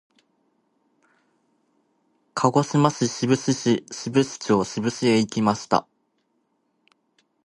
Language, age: Japanese, 19-29